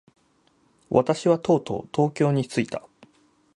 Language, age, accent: Japanese, 30-39, 標準